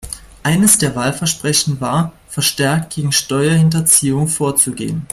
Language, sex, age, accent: German, male, 19-29, Deutschland Deutsch